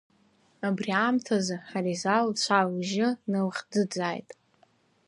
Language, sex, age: Abkhazian, female, under 19